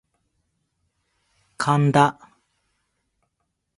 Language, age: Japanese, 50-59